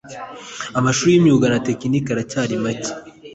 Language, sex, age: Kinyarwanda, male, 19-29